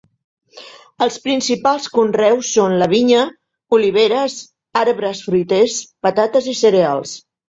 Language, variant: Catalan, Central